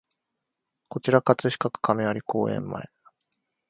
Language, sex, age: Japanese, male, 19-29